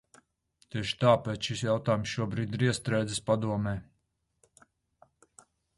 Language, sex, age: Latvian, male, 40-49